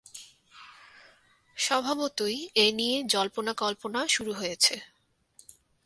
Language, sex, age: Bengali, female, 19-29